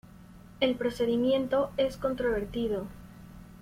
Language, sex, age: Spanish, female, 19-29